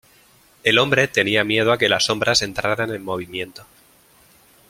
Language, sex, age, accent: Spanish, male, 30-39, España: Norte peninsular (Asturias, Castilla y León, Cantabria, País Vasco, Navarra, Aragón, La Rioja, Guadalajara, Cuenca)